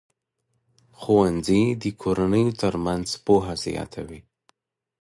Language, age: Pashto, 19-29